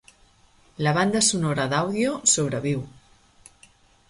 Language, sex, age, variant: Catalan, female, 30-39, Central